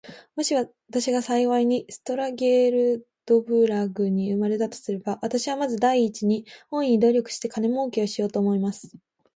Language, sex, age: Japanese, female, 19-29